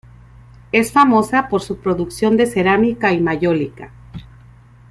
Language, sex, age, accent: Spanish, female, 50-59, México